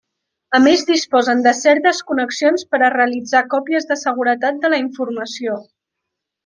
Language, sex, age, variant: Catalan, female, under 19, Central